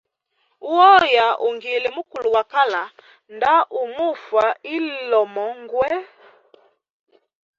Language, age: Hemba, 30-39